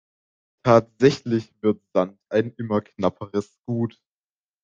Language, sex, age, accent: German, male, under 19, Deutschland Deutsch